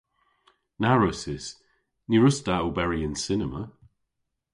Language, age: Cornish, 50-59